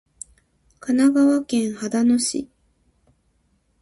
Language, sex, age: Japanese, female, 19-29